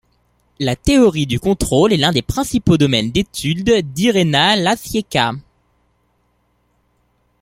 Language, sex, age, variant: French, male, under 19, Français de métropole